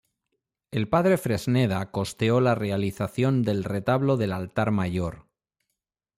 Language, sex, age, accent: Spanish, male, 50-59, España: Norte peninsular (Asturias, Castilla y León, Cantabria, País Vasco, Navarra, Aragón, La Rioja, Guadalajara, Cuenca)